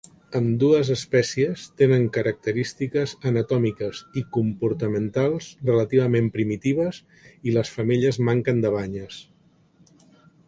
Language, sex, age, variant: Catalan, male, 60-69, Central